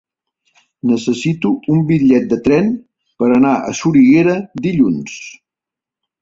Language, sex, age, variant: Catalan, male, 60-69, Central